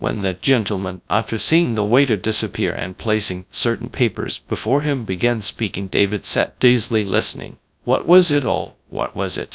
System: TTS, GradTTS